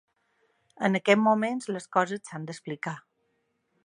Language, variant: Catalan, Balear